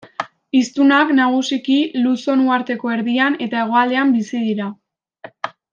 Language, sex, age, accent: Basque, female, under 19, Mendebalekoa (Araba, Bizkaia, Gipuzkoako mendebaleko herri batzuk)